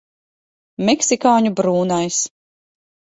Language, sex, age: Latvian, female, 40-49